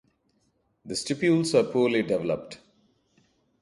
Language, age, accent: English, 30-39, India and South Asia (India, Pakistan, Sri Lanka)